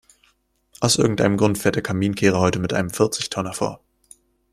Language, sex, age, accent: German, male, 19-29, Deutschland Deutsch